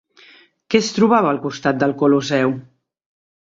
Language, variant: Catalan, Central